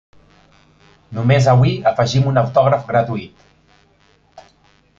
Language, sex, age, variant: Catalan, male, 40-49, Central